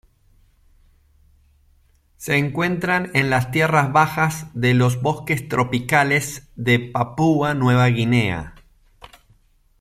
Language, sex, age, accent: Spanish, male, 40-49, Rioplatense: Argentina, Uruguay, este de Bolivia, Paraguay